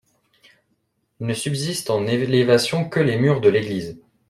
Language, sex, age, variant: French, male, 19-29, Français de métropole